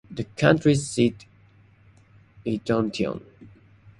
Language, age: English, 19-29